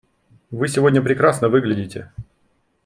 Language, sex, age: Russian, male, 30-39